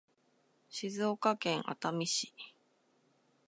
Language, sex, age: Japanese, female, 40-49